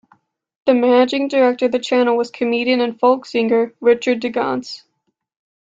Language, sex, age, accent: English, female, under 19, United States English